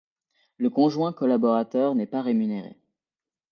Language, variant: French, Français de métropole